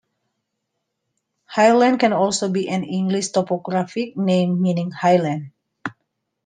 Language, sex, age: English, female, 30-39